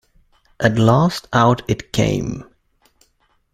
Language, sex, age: English, male, 30-39